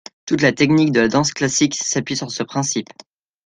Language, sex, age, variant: French, male, under 19, Français de métropole